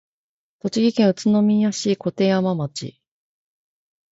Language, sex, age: Japanese, female, 30-39